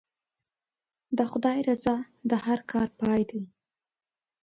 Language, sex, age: Pashto, female, 19-29